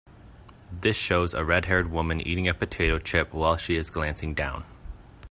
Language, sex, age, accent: English, male, 19-29, Canadian English